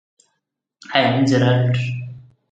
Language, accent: English, India and South Asia (India, Pakistan, Sri Lanka)